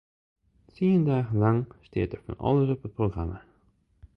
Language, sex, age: Western Frisian, male, 19-29